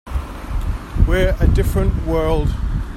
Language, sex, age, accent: English, male, 50-59, England English